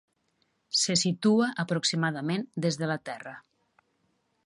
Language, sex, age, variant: Catalan, female, 40-49, Nord-Occidental